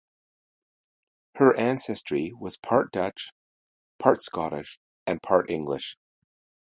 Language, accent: English, Canadian English